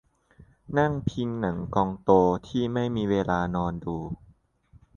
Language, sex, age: Thai, male, 19-29